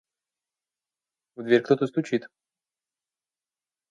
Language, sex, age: Russian, male, 19-29